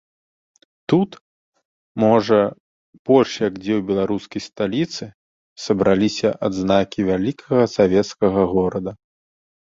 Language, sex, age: Belarusian, male, 19-29